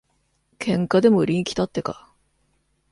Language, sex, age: Japanese, female, 40-49